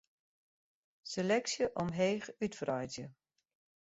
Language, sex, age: Western Frisian, female, 60-69